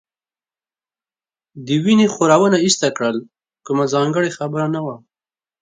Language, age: Pashto, 19-29